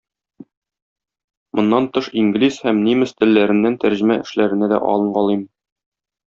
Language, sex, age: Tatar, male, 30-39